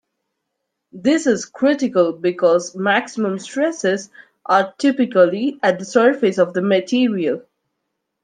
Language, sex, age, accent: English, female, 19-29, India and South Asia (India, Pakistan, Sri Lanka)